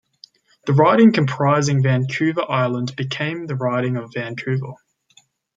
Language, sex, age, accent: English, male, under 19, Australian English